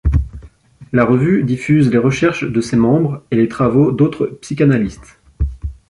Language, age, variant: French, 30-39, Français de métropole